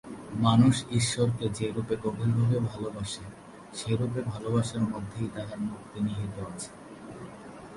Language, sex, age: Bengali, male, 19-29